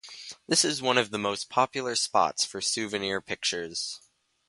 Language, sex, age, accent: English, male, under 19, Canadian English